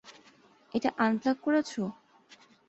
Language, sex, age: Bengali, female, 19-29